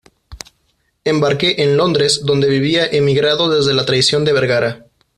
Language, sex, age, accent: Spanish, male, 30-39, México